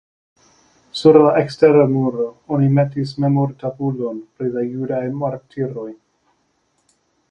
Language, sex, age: Esperanto, male, 30-39